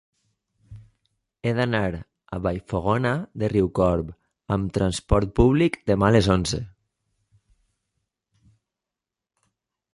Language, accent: Catalan, valencià